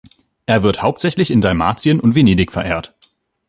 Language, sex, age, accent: German, male, 19-29, Deutschland Deutsch